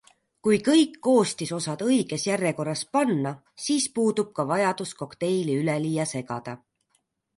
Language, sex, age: Estonian, female, 30-39